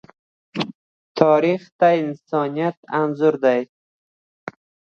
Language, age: Pashto, under 19